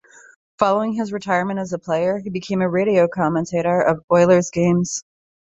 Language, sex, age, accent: English, female, 30-39, United States English